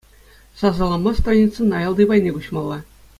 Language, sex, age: Chuvash, male, 40-49